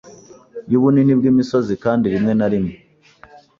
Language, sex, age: Kinyarwanda, female, 40-49